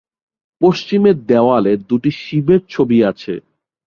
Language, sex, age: Bengali, male, 19-29